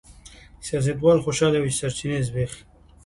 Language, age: Pashto, 19-29